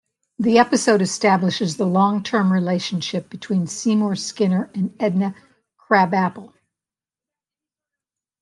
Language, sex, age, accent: English, female, 70-79, United States English